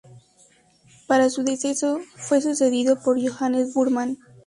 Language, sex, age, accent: Spanish, female, under 19, México